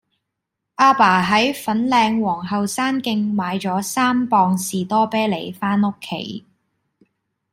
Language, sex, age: Cantonese, female, 19-29